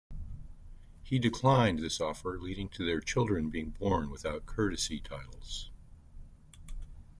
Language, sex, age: English, male, 60-69